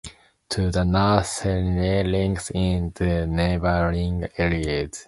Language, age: English, 19-29